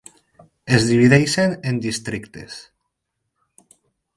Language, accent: Catalan, valencià